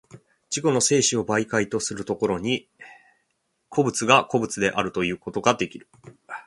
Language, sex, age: Japanese, male, 30-39